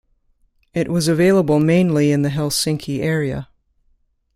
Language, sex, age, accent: English, female, 30-39, United States English